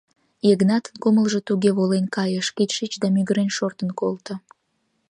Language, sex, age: Mari, female, under 19